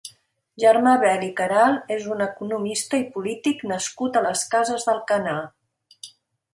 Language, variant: Catalan, Central